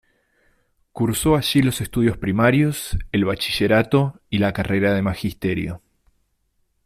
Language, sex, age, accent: Spanish, male, 30-39, Rioplatense: Argentina, Uruguay, este de Bolivia, Paraguay